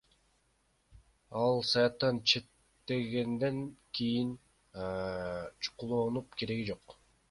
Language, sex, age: Kyrgyz, male, 19-29